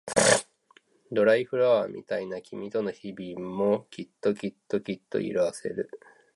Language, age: Japanese, 30-39